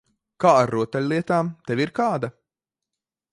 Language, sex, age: Latvian, male, 19-29